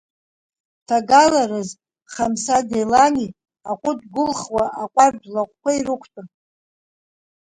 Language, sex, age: Abkhazian, female, 50-59